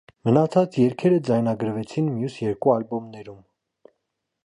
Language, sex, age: Armenian, male, 19-29